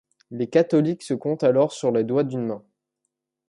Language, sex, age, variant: French, male, under 19, Français de métropole